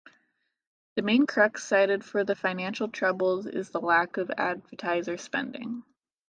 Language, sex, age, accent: English, female, 19-29, United States English